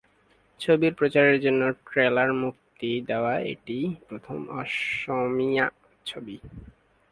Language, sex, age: Bengali, male, 19-29